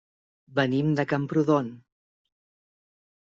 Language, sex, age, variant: Catalan, female, 40-49, Central